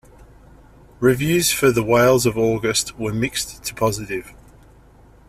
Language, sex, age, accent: English, male, 30-39, Australian English